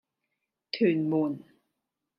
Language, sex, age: Cantonese, female, 19-29